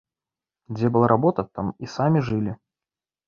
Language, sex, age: Belarusian, male, 30-39